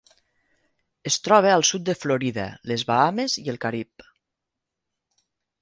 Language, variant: Catalan, Nord-Occidental